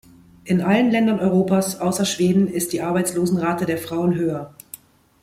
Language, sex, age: German, female, 40-49